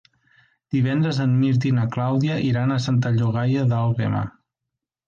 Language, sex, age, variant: Catalan, male, 19-29, Central